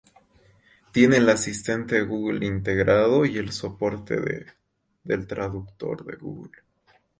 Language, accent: Spanish, Andino-Pacífico: Colombia, Perú, Ecuador, oeste de Bolivia y Venezuela andina